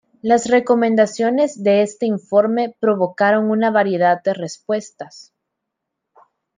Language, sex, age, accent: Spanish, female, 19-29, América central